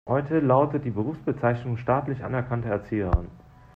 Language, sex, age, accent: German, male, 30-39, Deutschland Deutsch